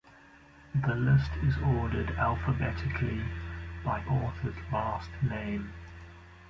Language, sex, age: English, male, 30-39